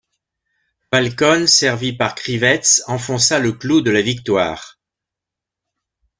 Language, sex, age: French, male, 60-69